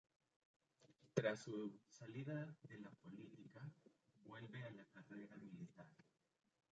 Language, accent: Spanish, Andino-Pacífico: Colombia, Perú, Ecuador, oeste de Bolivia y Venezuela andina